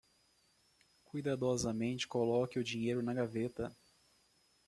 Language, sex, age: Portuguese, male, 30-39